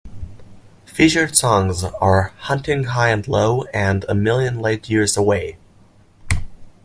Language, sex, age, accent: English, male, under 19, United States English